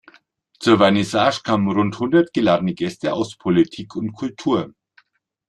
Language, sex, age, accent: German, male, 50-59, Deutschland Deutsch